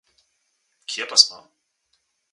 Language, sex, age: Slovenian, male, 19-29